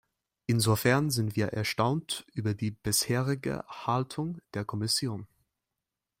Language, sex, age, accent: German, male, 19-29, Deutschland Deutsch